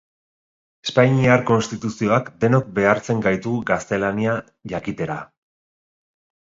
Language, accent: Basque, Erdialdekoa edo Nafarra (Gipuzkoa, Nafarroa)